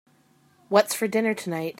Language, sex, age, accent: English, female, 30-39, Canadian English